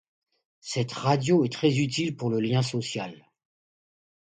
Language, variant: French, Français de métropole